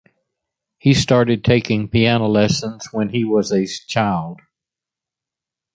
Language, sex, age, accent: English, male, 70-79, United States English